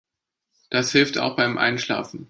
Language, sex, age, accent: German, male, 30-39, Deutschland Deutsch